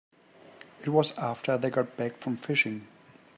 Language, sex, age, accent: English, male, 30-39, Australian English